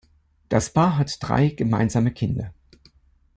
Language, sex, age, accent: German, male, 70-79, Deutschland Deutsch